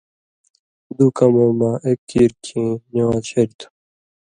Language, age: Indus Kohistani, 30-39